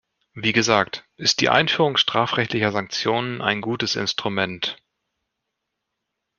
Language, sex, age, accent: German, male, 40-49, Deutschland Deutsch